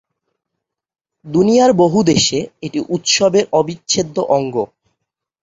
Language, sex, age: Bengali, male, 19-29